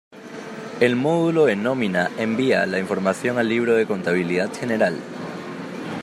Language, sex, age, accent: Spanish, male, 19-29, Andino-Pacífico: Colombia, Perú, Ecuador, oeste de Bolivia y Venezuela andina